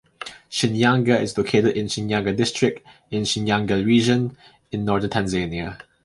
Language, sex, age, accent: English, male, 19-29, Malaysian English